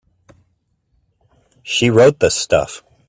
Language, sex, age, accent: English, male, 50-59, United States English